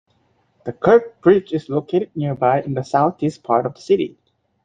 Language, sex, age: English, male, 19-29